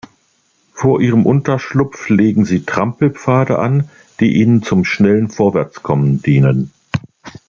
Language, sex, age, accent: German, male, 60-69, Deutschland Deutsch